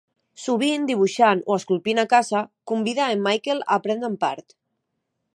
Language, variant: Catalan, Central